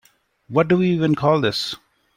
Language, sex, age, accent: English, male, 30-39, India and South Asia (India, Pakistan, Sri Lanka)